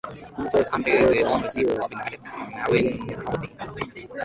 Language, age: English, 19-29